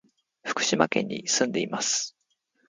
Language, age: Japanese, 30-39